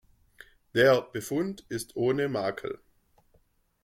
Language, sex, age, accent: German, male, 19-29, Deutschland Deutsch